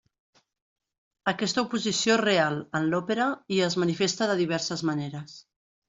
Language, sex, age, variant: Catalan, female, 50-59, Central